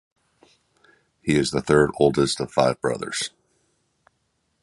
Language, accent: English, United States English